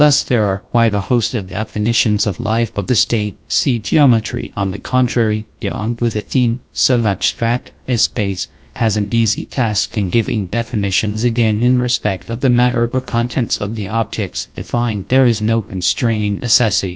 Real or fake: fake